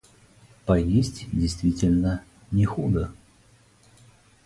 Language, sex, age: Russian, male, 40-49